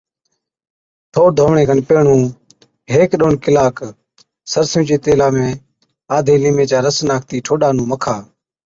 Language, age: Od, 30-39